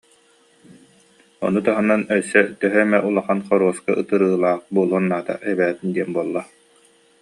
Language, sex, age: Yakut, male, 30-39